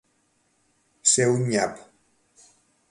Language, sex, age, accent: Catalan, male, 50-59, Barceloní